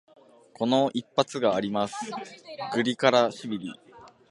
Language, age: Japanese, under 19